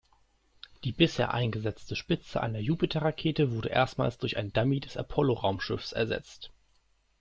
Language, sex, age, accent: German, male, under 19, Deutschland Deutsch